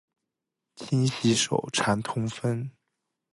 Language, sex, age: Chinese, male, 19-29